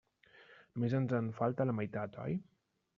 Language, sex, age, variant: Catalan, male, 30-39, Central